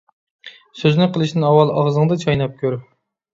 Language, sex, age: Uyghur, male, 30-39